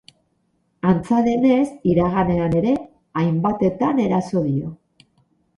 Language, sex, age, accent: Basque, female, 50-59, Mendebalekoa (Araba, Bizkaia, Gipuzkoako mendebaleko herri batzuk)